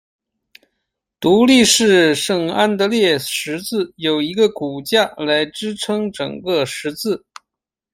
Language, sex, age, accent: Chinese, male, 30-39, 出生地：黑龙江省